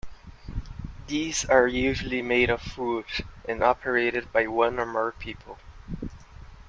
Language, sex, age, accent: English, male, 19-29, United States English